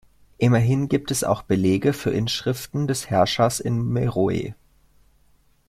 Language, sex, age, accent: German, male, 19-29, Deutschland Deutsch